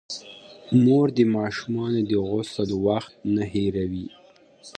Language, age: Pashto, 19-29